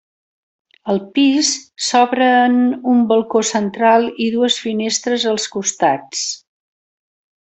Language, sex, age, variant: Catalan, female, 60-69, Central